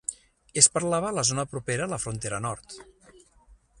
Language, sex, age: Catalan, male, 40-49